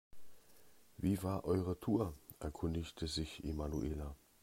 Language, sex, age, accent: German, male, 50-59, Deutschland Deutsch